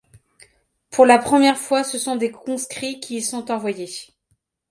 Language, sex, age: French, female, 40-49